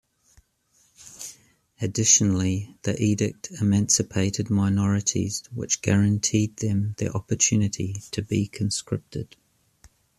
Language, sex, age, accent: English, male, 50-59, New Zealand English